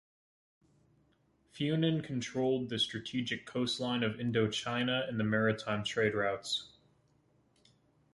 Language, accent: English, United States English